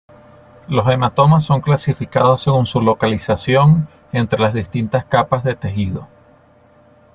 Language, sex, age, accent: Spanish, male, 30-39, Andino-Pacífico: Colombia, Perú, Ecuador, oeste de Bolivia y Venezuela andina